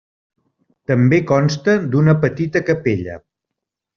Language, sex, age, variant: Catalan, male, 50-59, Central